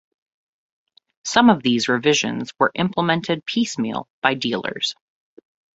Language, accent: English, United States English